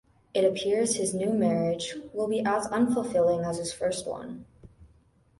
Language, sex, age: English, female, under 19